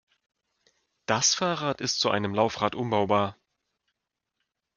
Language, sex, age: German, male, 40-49